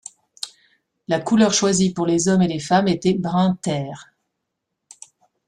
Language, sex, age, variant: French, female, 50-59, Français de métropole